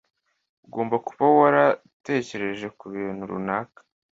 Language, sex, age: Kinyarwanda, male, under 19